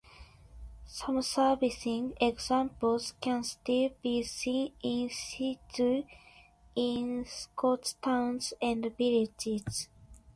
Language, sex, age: English, female, 19-29